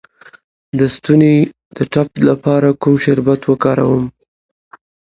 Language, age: Pashto, 19-29